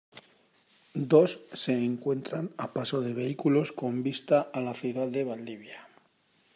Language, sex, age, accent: Spanish, male, 40-49, España: Norte peninsular (Asturias, Castilla y León, Cantabria, País Vasco, Navarra, Aragón, La Rioja, Guadalajara, Cuenca)